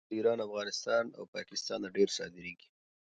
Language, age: Pashto, 30-39